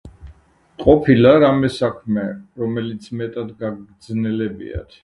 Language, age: Georgian, 60-69